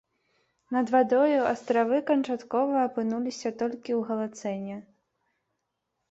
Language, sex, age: Belarusian, female, 19-29